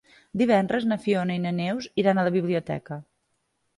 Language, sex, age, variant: Catalan, female, 40-49, Balear